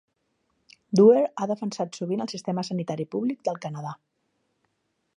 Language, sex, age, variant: Catalan, female, 50-59, Central